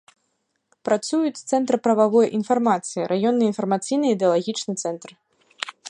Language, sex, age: Belarusian, female, 19-29